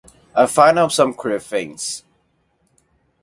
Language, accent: English, Hong Kong English